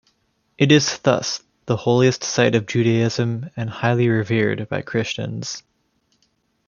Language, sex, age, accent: English, male, 19-29, Canadian English